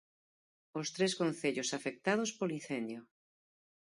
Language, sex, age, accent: Galician, female, 40-49, Normativo (estándar)